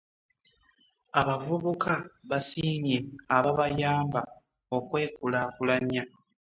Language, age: Ganda, 19-29